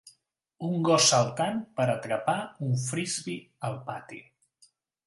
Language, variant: Catalan, Central